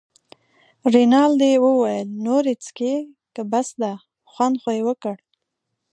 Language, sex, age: Pashto, female, 19-29